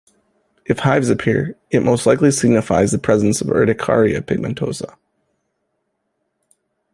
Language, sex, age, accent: English, male, 19-29, United States English